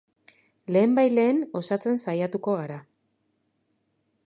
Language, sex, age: Basque, female, 40-49